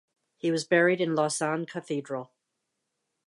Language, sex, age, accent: English, female, 50-59, United States English